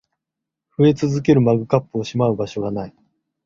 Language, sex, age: Japanese, male, 40-49